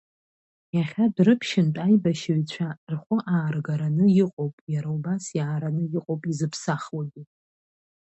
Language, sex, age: Abkhazian, female, 30-39